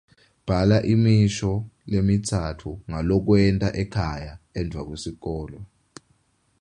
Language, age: Swati, 19-29